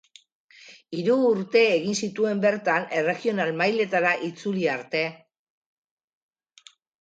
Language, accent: Basque, Mendebalekoa (Araba, Bizkaia, Gipuzkoako mendebaleko herri batzuk)